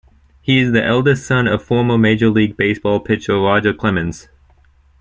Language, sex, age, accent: English, male, under 19, United States English